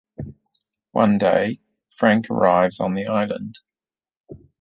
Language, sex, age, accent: English, male, 30-39, New Zealand English